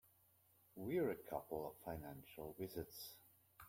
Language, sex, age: English, male, 40-49